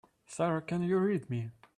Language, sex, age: English, male, 19-29